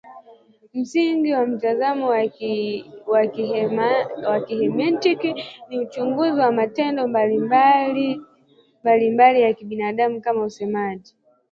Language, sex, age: Swahili, female, 19-29